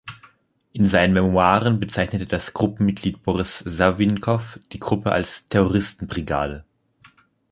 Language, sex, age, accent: German, male, 19-29, Deutschland Deutsch